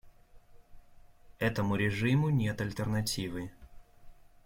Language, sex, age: Russian, male, 30-39